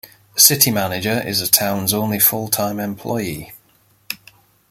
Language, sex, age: English, male, 40-49